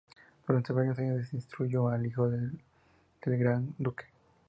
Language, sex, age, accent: Spanish, male, 19-29, México